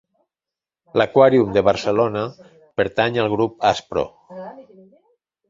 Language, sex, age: Catalan, male, 50-59